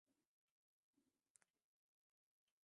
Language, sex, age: Swahili, female, 19-29